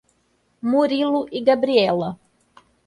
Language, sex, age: Portuguese, female, 30-39